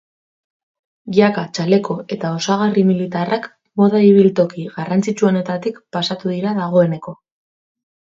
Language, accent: Basque, Mendebalekoa (Araba, Bizkaia, Gipuzkoako mendebaleko herri batzuk)